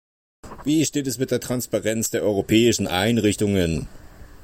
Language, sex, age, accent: German, male, 40-49, Deutschland Deutsch